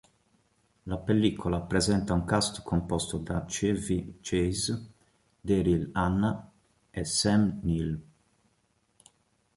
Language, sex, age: Italian, male, 30-39